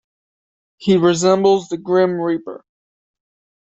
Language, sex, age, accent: English, male, 19-29, United States English